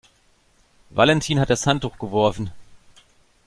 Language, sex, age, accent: German, male, 40-49, Deutschland Deutsch